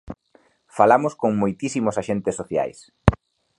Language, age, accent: Galician, 30-39, Normativo (estándar)